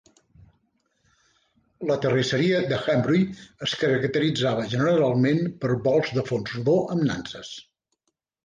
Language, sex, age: Catalan, female, 60-69